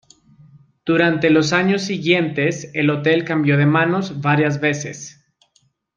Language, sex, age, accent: Spanish, male, 19-29, Andino-Pacífico: Colombia, Perú, Ecuador, oeste de Bolivia y Venezuela andina